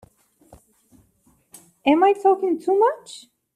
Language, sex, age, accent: English, female, 19-29, United States English